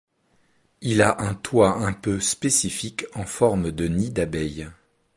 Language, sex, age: French, male, 40-49